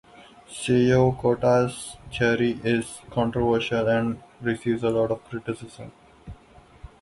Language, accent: English, India and South Asia (India, Pakistan, Sri Lanka)